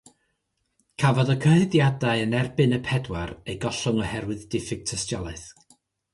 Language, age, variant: Welsh, 60-69, North-Eastern Welsh